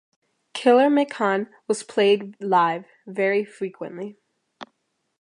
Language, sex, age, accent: English, female, under 19, United States English